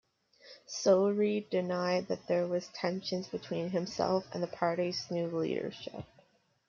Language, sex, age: English, female, 19-29